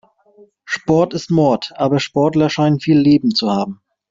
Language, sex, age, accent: German, male, 30-39, Deutschland Deutsch